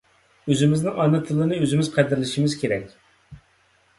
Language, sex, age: Uyghur, male, 30-39